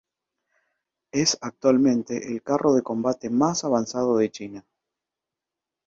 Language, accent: Spanish, Rioplatense: Argentina, Uruguay, este de Bolivia, Paraguay